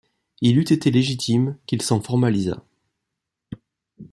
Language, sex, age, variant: French, male, 30-39, Français de métropole